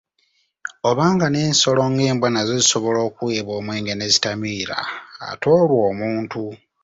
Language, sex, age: Ganda, male, 19-29